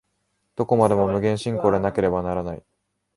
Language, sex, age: Japanese, male, 19-29